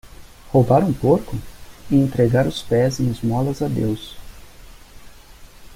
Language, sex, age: Portuguese, male, 30-39